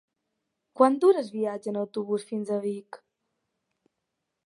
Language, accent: Catalan, balear; valencià; menorquí